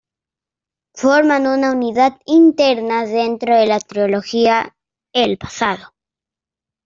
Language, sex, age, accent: Spanish, male, under 19, Andino-Pacífico: Colombia, Perú, Ecuador, oeste de Bolivia y Venezuela andina